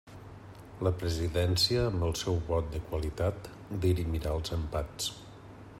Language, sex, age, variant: Catalan, male, 50-59, Nord-Occidental